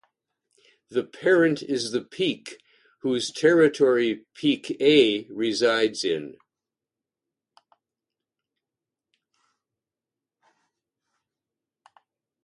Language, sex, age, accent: English, male, 70-79, Canadian English